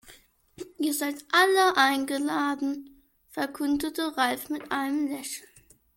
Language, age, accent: German, under 19, Deutschland Deutsch